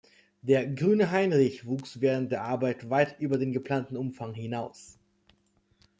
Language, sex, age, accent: German, male, 19-29, Deutschland Deutsch